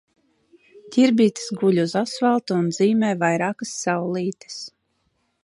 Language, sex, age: Latvian, female, 40-49